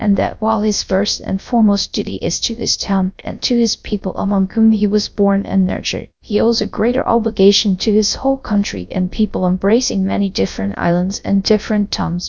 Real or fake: fake